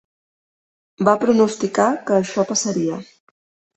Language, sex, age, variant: Catalan, female, 30-39, Central